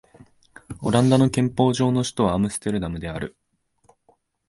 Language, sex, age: Japanese, male, 19-29